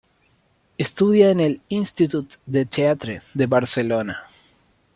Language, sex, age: Spanish, male, 19-29